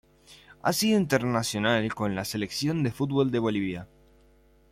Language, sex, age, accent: Spanish, male, under 19, Rioplatense: Argentina, Uruguay, este de Bolivia, Paraguay